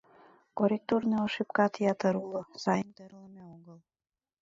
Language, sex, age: Mari, female, 19-29